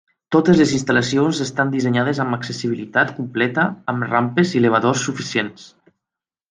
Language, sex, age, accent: Catalan, male, 19-29, valencià